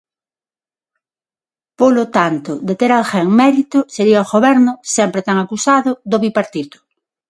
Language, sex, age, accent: Galician, female, 40-49, Atlántico (seseo e gheada); Neofalante